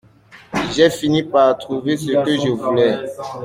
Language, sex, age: French, female, 30-39